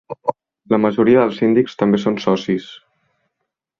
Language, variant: Catalan, Central